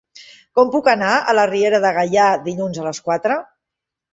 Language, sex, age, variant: Catalan, female, 40-49, Central